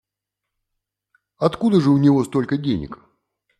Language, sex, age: Russian, male, 50-59